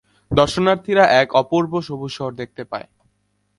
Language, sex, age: Bengali, male, 19-29